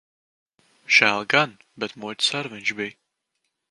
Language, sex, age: Latvian, male, under 19